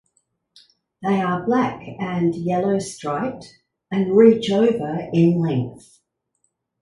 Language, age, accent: English, 60-69, Australian English